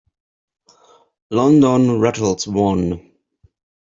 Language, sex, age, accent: English, male, 40-49, England English